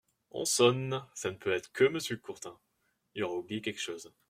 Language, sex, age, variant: French, male, under 19, Français de métropole